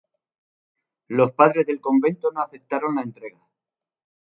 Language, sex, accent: Spanish, male, España: Sur peninsular (Andalucia, Extremadura, Murcia)